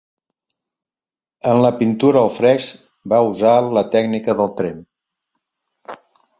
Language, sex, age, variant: Catalan, male, 60-69, Central